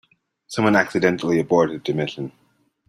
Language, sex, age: English, male, 30-39